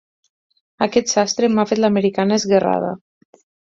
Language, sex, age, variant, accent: Catalan, female, 30-39, Nord-Occidental, Lleidatà